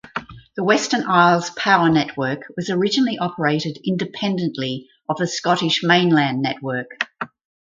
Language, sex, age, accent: English, female, 60-69, Australian English